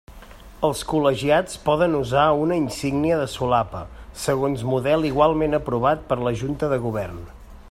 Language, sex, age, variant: Catalan, male, 30-39, Central